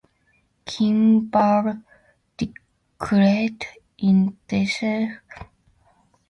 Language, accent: English, United States English